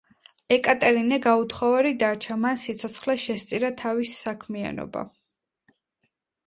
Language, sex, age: Georgian, female, 19-29